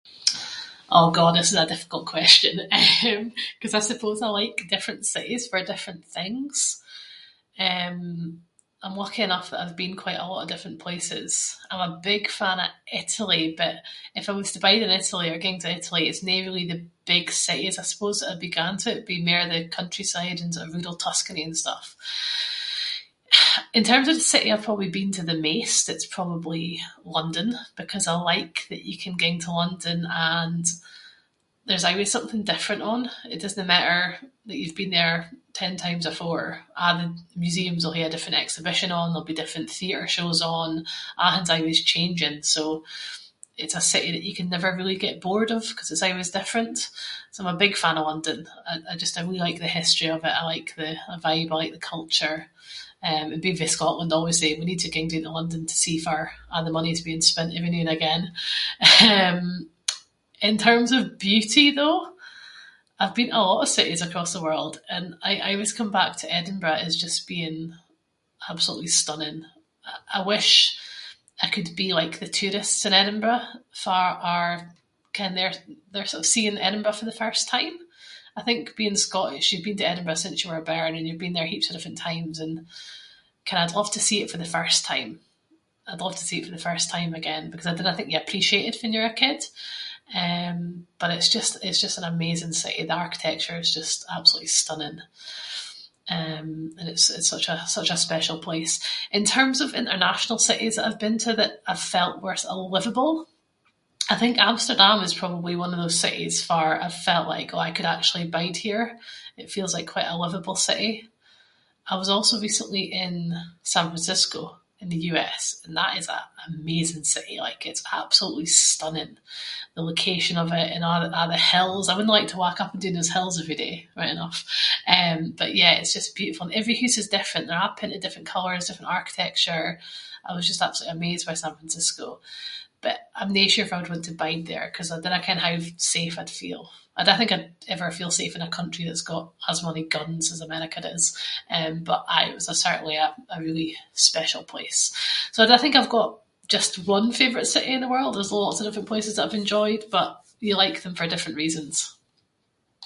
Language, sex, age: Scots, female, 30-39